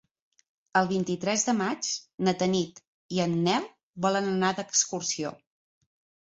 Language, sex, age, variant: Catalan, female, 40-49, Central